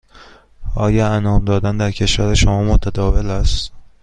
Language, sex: Persian, male